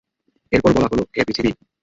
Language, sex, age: Bengali, male, 19-29